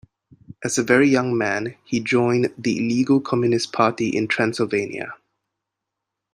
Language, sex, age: English, male, 30-39